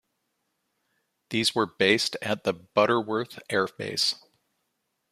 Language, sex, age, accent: English, male, 40-49, United States English